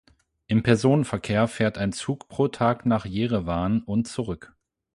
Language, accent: German, Deutschland Deutsch